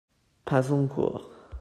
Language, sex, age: French, male, under 19